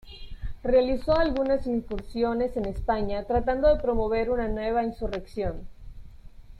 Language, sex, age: Spanish, female, 19-29